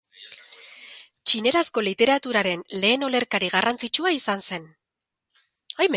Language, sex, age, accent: Basque, female, 40-49, Erdialdekoa edo Nafarra (Gipuzkoa, Nafarroa)